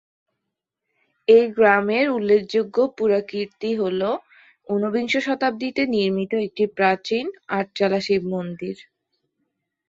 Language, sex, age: Bengali, female, 19-29